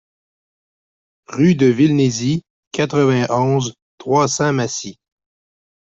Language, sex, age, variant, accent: French, male, 30-39, Français d'Amérique du Nord, Français du Canada